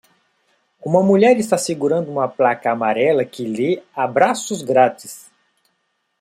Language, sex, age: Portuguese, male, 40-49